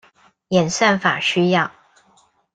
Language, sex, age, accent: Chinese, female, 40-49, 出生地：臺中市